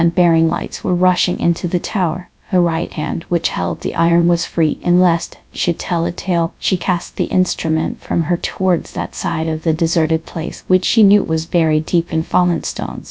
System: TTS, GradTTS